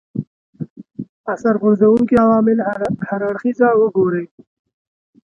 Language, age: Pashto, 19-29